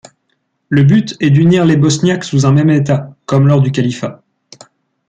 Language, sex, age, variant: French, male, 19-29, Français de métropole